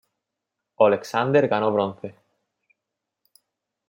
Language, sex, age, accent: Spanish, male, 19-29, España: Sur peninsular (Andalucia, Extremadura, Murcia)